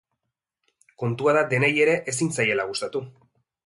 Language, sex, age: Basque, male, 19-29